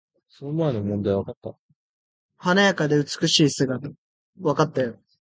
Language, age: Japanese, 19-29